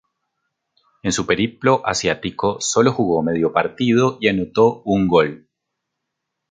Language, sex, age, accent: Spanish, male, 30-39, Andino-Pacífico: Colombia, Perú, Ecuador, oeste de Bolivia y Venezuela andina